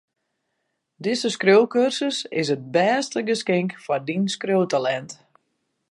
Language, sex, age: Western Frisian, female, 50-59